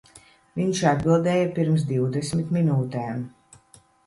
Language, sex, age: Latvian, female, 50-59